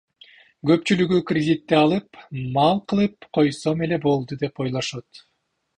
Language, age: Kyrgyz, 40-49